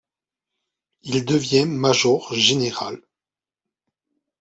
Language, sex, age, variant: French, male, 40-49, Français de métropole